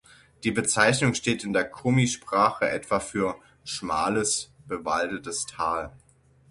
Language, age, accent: German, 30-39, Deutschland Deutsch